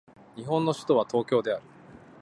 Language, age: Japanese, 30-39